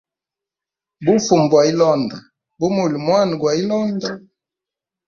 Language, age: Hemba, 19-29